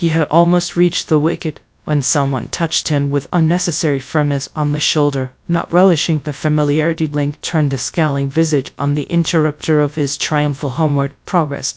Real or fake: fake